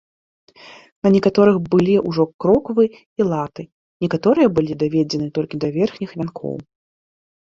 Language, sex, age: Belarusian, female, 19-29